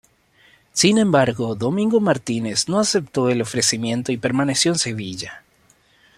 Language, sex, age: Spanish, male, 19-29